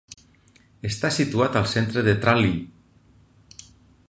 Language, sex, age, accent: Catalan, male, 40-49, valencià